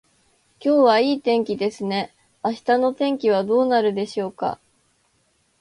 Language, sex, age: Japanese, female, 19-29